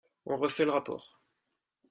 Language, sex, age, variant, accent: French, male, 19-29, Français d'Europe, Français de Belgique